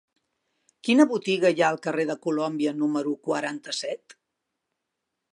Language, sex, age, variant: Catalan, female, 60-69, Central